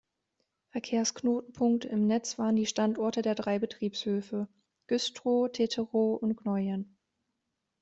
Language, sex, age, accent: German, female, 19-29, Deutschland Deutsch